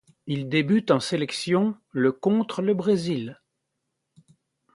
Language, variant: French, Français de métropole